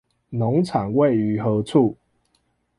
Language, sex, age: Chinese, male, 19-29